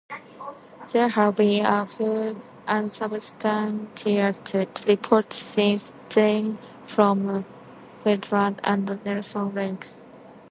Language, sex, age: English, female, 19-29